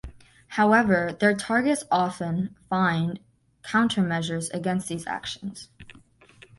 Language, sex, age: English, female, under 19